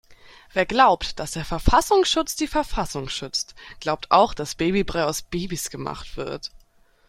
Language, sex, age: German, female, 19-29